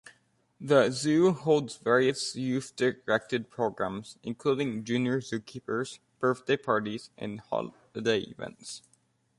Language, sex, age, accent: English, male, under 19, United States English